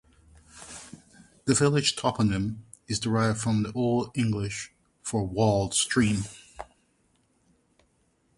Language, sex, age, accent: English, male, 40-49, West Indies and Bermuda (Bahamas, Bermuda, Jamaica, Trinidad)